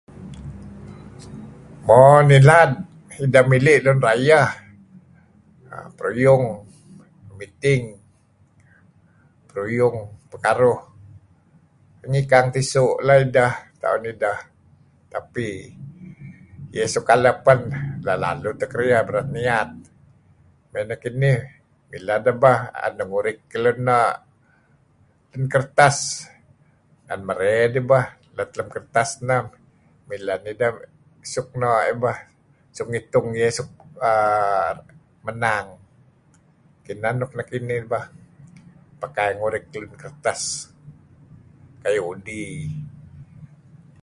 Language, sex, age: Kelabit, male, 60-69